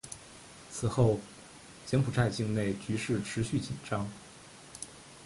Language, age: Chinese, 30-39